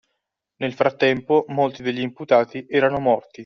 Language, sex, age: Italian, male, 19-29